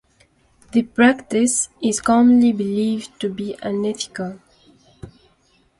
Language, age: English, 19-29